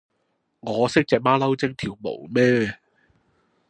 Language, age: Cantonese, 30-39